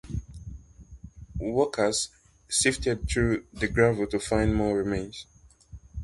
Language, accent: English, Southern African (South Africa, Zimbabwe, Namibia)